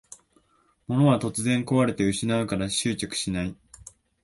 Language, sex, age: Japanese, male, 19-29